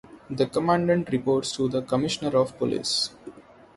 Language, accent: English, India and South Asia (India, Pakistan, Sri Lanka)